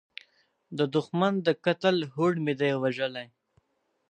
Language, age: Pashto, under 19